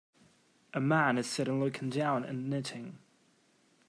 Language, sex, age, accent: English, male, under 19, United States English